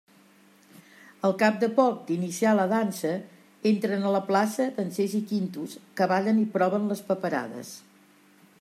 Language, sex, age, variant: Catalan, female, 70-79, Central